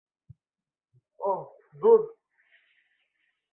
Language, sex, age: Bengali, male, 19-29